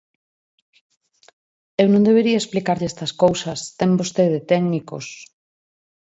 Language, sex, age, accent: Galician, female, 50-59, Normativo (estándar)